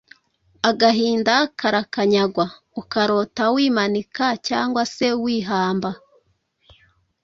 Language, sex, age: Kinyarwanda, female, 19-29